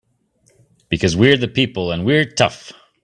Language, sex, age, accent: English, male, 30-39, United States English